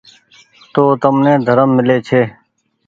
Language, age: Goaria, 19-29